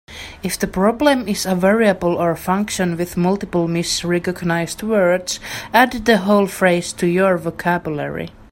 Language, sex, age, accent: English, female, 19-29, England English